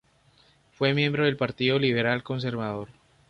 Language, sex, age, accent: Spanish, male, 30-39, Caribe: Cuba, Venezuela, Puerto Rico, República Dominicana, Panamá, Colombia caribeña, México caribeño, Costa del golfo de México